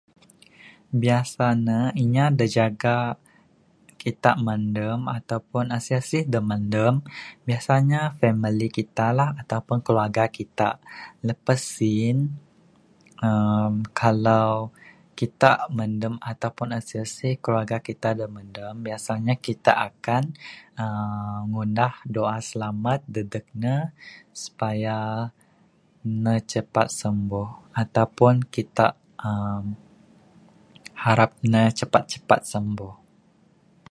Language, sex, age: Bukar-Sadung Bidayuh, male, 19-29